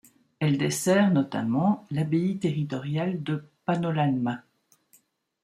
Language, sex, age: French, female, 60-69